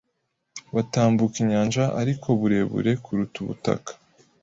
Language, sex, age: Kinyarwanda, male, 40-49